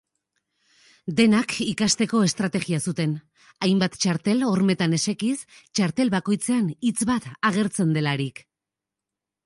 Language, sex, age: Basque, female, 30-39